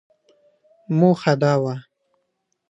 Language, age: Pashto, 30-39